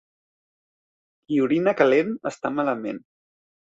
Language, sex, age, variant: Catalan, male, 30-39, Central